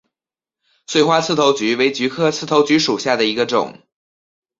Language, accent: Chinese, 出生地：辽宁省